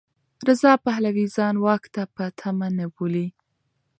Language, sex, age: Pashto, female, 19-29